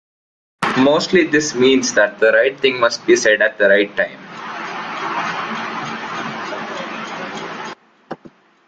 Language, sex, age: English, male, 19-29